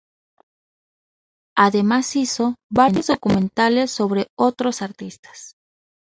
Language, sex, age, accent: Spanish, female, 30-39, México